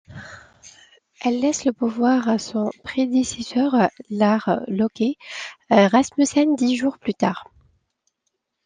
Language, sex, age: French, female, 30-39